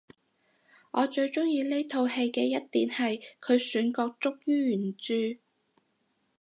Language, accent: Cantonese, 广州音